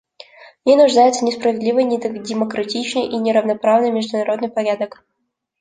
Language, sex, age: Russian, female, 19-29